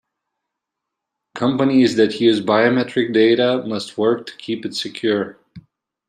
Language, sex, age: English, male, 19-29